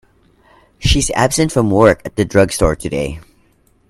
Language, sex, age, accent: English, male, 40-49, Filipino